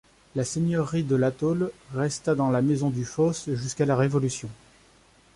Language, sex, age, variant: French, male, 30-39, Français de métropole